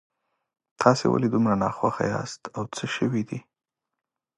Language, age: Pashto, 19-29